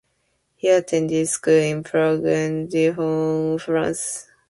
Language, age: English, 19-29